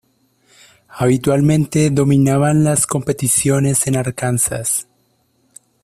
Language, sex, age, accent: Spanish, male, 19-29, Andino-Pacífico: Colombia, Perú, Ecuador, oeste de Bolivia y Venezuela andina